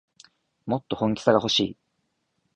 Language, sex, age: Japanese, male, 19-29